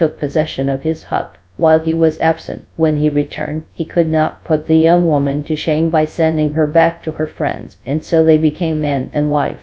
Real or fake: fake